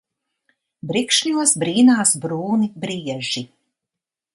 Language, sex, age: Latvian, female, 60-69